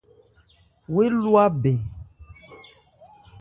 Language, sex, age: Ebrié, female, 30-39